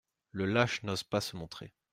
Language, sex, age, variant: French, male, 30-39, Français de métropole